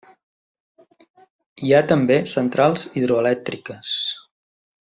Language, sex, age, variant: Catalan, male, 40-49, Septentrional